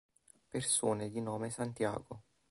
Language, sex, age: Italian, male, 19-29